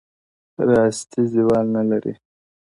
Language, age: Pashto, 19-29